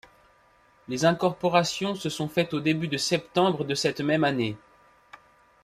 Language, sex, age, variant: French, male, 40-49, Français de métropole